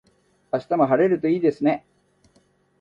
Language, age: Japanese, 60-69